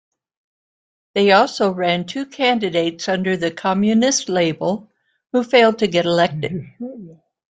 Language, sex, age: English, female, 70-79